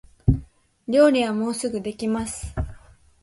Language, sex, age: Japanese, female, under 19